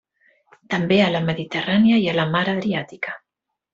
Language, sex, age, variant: Catalan, female, 50-59, Central